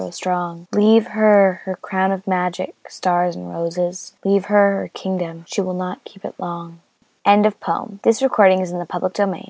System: none